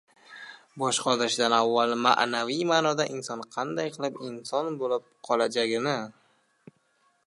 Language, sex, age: Uzbek, male, under 19